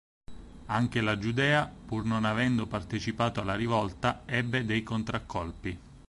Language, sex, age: Italian, male, 19-29